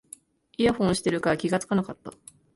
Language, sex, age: Japanese, female, 19-29